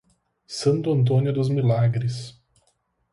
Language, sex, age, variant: Portuguese, male, 19-29, Portuguese (Brasil)